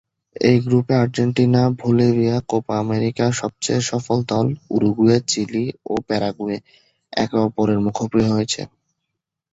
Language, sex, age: Bengali, male, 19-29